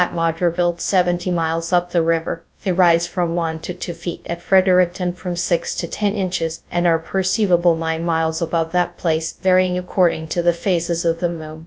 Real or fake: fake